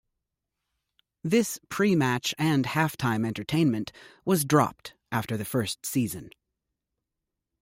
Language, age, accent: English, 30-39, United States English